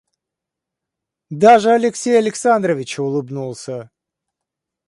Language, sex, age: Russian, male, 50-59